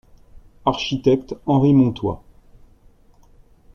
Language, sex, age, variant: French, male, 40-49, Français de métropole